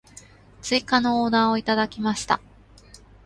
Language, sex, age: Japanese, female, 30-39